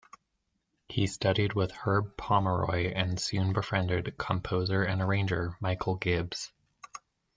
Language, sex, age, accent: English, male, 19-29, United States English